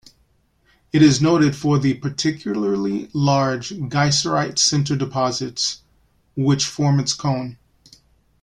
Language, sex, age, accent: English, male, 40-49, United States English